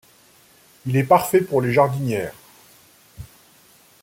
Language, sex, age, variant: French, male, 50-59, Français de métropole